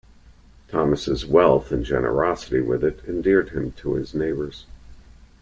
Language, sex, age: English, male, 60-69